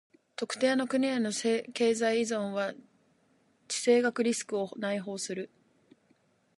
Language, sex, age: Japanese, female, 19-29